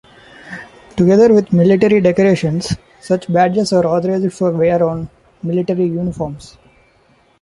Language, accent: English, India and South Asia (India, Pakistan, Sri Lanka)